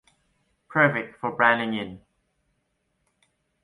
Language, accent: English, Hong Kong English